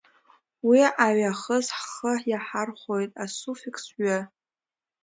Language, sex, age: Abkhazian, female, under 19